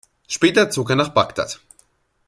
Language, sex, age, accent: German, male, under 19, Deutschland Deutsch